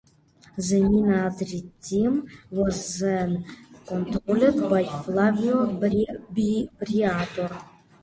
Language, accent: English, United States English